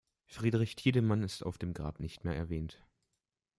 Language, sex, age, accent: German, male, 19-29, Deutschland Deutsch